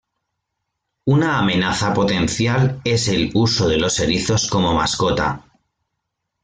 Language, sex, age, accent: Spanish, male, 30-39, España: Norte peninsular (Asturias, Castilla y León, Cantabria, País Vasco, Navarra, Aragón, La Rioja, Guadalajara, Cuenca)